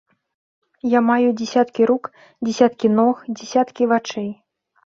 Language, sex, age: Belarusian, female, 19-29